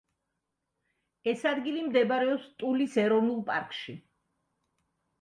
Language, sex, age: Georgian, female, 60-69